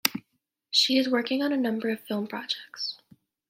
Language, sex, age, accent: English, female, under 19, United States English